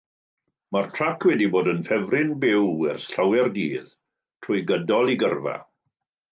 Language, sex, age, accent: Welsh, male, 50-59, Y Deyrnas Unedig Cymraeg